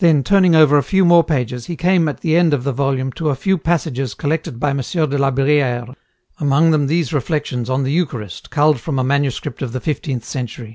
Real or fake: real